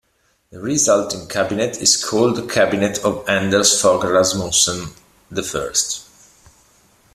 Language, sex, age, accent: English, male, 50-59, United States English